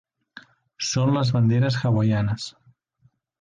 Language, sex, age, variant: Catalan, male, 19-29, Central